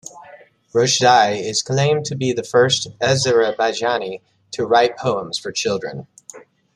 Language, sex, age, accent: English, male, 40-49, United States English